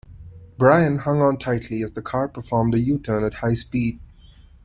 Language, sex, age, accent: English, male, 19-29, India and South Asia (India, Pakistan, Sri Lanka)